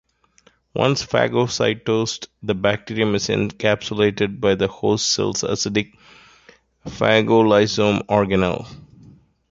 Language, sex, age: English, male, 40-49